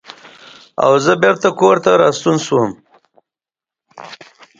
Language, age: Pashto, 40-49